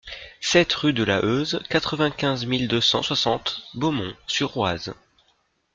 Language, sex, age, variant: French, female, 19-29, Français de métropole